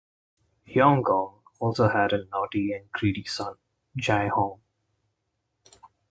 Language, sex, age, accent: English, male, 19-29, India and South Asia (India, Pakistan, Sri Lanka)